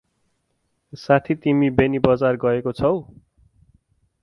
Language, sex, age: Nepali, male, 30-39